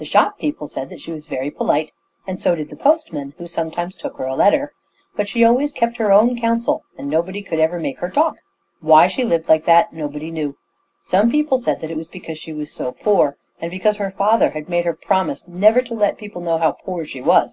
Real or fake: real